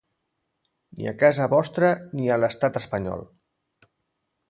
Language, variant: Catalan, Central